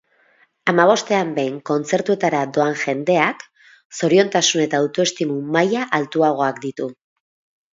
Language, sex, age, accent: Basque, female, 30-39, Mendebalekoa (Araba, Bizkaia, Gipuzkoako mendebaleko herri batzuk)